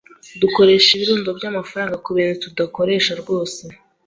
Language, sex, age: Kinyarwanda, female, 19-29